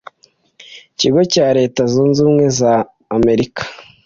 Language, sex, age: Kinyarwanda, male, 19-29